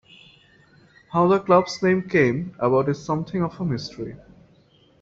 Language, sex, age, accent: English, male, 19-29, India and South Asia (India, Pakistan, Sri Lanka)